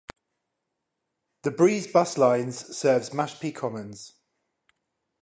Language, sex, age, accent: English, male, 30-39, England English